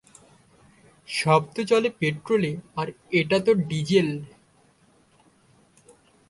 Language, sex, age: Bengali, male, under 19